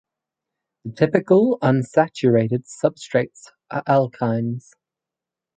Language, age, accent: English, under 19, Australian English